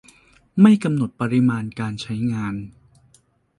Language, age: Thai, 40-49